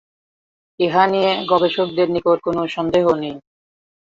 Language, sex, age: Bengali, male, 19-29